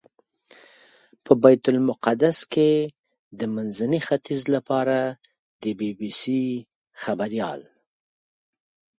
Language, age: Pashto, 40-49